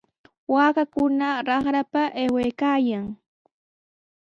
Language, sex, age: Sihuas Ancash Quechua, female, 19-29